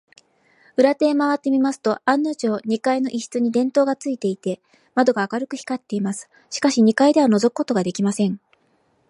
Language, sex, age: Japanese, female, 40-49